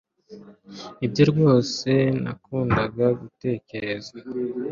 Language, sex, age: Kinyarwanda, male, 19-29